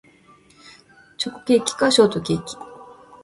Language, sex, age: Japanese, female, 19-29